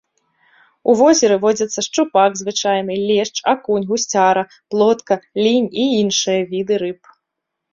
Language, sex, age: Belarusian, female, 30-39